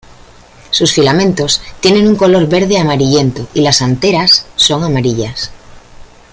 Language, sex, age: Spanish, female, 40-49